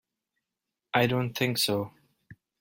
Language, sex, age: English, male, 19-29